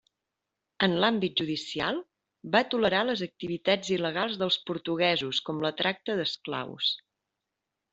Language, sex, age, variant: Catalan, female, 30-39, Septentrional